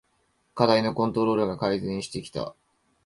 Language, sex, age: Japanese, male, 19-29